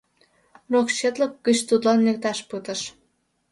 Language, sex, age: Mari, female, under 19